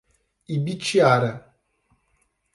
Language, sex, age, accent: Portuguese, male, 19-29, Paulista